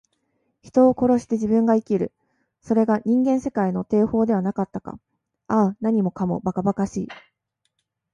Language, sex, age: Japanese, male, 19-29